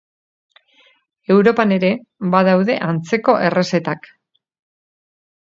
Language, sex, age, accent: Basque, female, 50-59, Mendebalekoa (Araba, Bizkaia, Gipuzkoako mendebaleko herri batzuk)